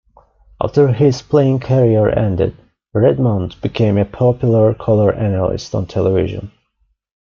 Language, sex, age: English, male, 19-29